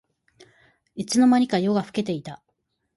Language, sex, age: Japanese, female, 30-39